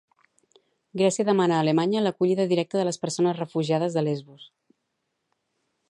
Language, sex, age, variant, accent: Catalan, female, 40-49, Central, central